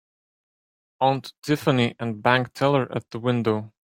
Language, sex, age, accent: English, male, 19-29, United States English